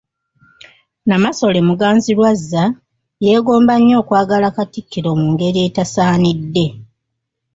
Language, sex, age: Ganda, female, 60-69